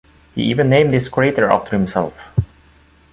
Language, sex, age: English, male, 30-39